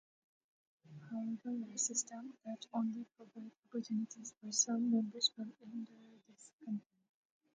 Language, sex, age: English, female, 19-29